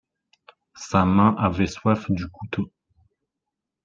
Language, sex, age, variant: French, male, 19-29, Français de métropole